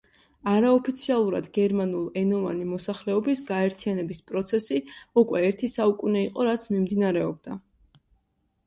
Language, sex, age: Georgian, female, 19-29